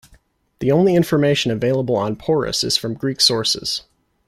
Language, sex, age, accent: English, male, 19-29, United States English